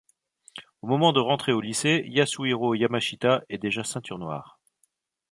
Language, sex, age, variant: French, male, 40-49, Français de métropole